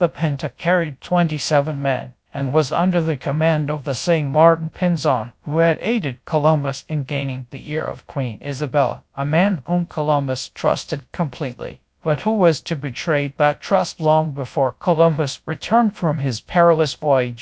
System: TTS, GradTTS